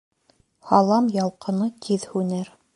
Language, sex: Bashkir, female